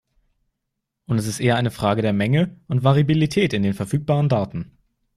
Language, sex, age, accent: German, male, under 19, Deutschland Deutsch